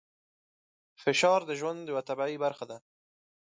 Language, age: Pashto, 19-29